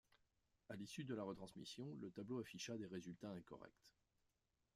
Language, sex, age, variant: French, male, 50-59, Français de métropole